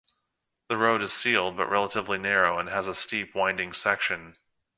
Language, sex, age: English, male, 30-39